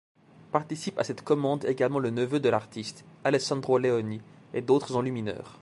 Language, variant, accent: French, Français d'Europe, Français de Suisse